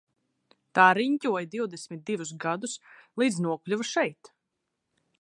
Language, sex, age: Latvian, female, 19-29